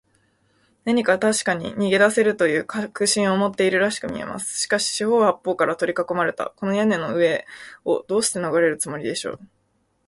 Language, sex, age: Japanese, female, 19-29